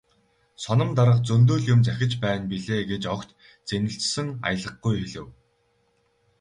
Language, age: Mongolian, 19-29